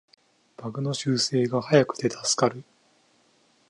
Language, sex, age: Japanese, male, 19-29